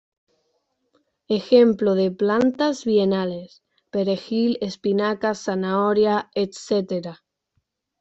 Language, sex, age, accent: Spanish, female, under 19, España: Islas Canarias